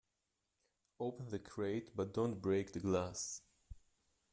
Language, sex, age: English, male, 19-29